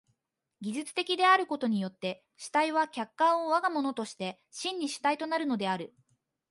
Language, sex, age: Japanese, female, 19-29